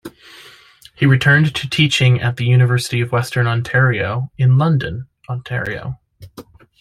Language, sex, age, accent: English, male, 30-39, United States English